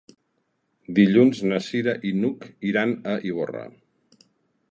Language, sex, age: Catalan, male, 40-49